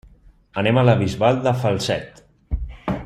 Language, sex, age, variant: Catalan, male, 19-29, Central